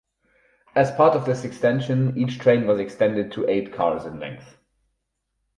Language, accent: English, German